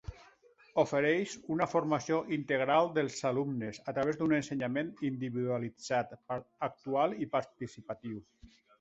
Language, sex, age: Catalan, male, 60-69